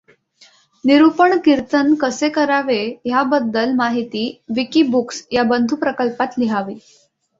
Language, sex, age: Marathi, female, under 19